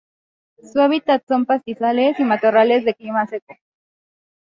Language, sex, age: Spanish, female, 19-29